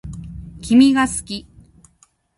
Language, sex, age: Japanese, female, 50-59